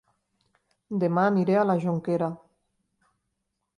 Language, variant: Catalan, Nord-Occidental